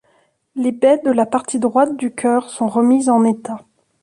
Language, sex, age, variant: French, female, 19-29, Français de métropole